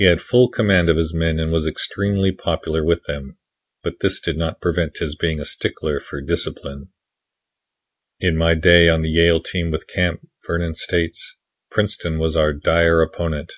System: none